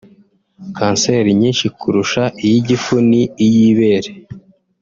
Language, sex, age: Kinyarwanda, male, 19-29